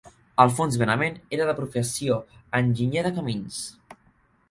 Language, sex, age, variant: Catalan, male, under 19, Central